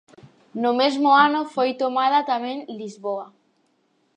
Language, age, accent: Galician, 40-49, Oriental (común en zona oriental)